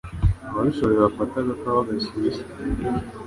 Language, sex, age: Kinyarwanda, male, 19-29